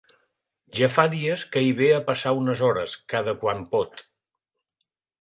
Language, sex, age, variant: Catalan, male, 60-69, Central